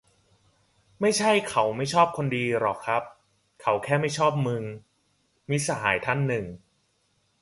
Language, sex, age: Thai, male, 19-29